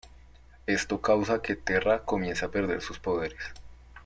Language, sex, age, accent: Spanish, male, 19-29, Andino-Pacífico: Colombia, Perú, Ecuador, oeste de Bolivia y Venezuela andina